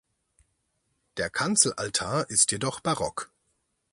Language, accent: German, Deutschland Deutsch